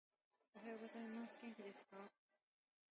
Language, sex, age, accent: Japanese, female, 19-29, 標準語